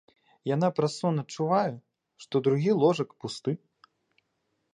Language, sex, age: Belarusian, male, 19-29